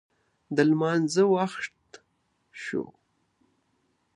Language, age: Pashto, 19-29